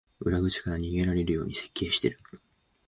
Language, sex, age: Japanese, male, 19-29